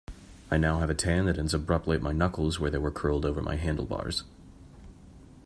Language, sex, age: English, male, 19-29